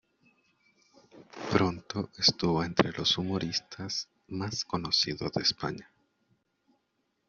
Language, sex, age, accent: Spanish, male, 30-39, América central